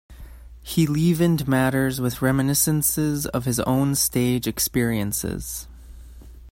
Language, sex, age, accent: English, male, 19-29, United States English